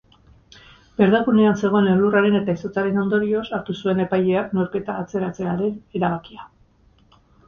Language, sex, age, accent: Basque, female, 50-59, Erdialdekoa edo Nafarra (Gipuzkoa, Nafarroa)